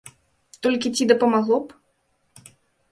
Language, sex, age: Belarusian, female, 19-29